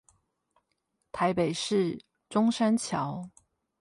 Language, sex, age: Chinese, female, 30-39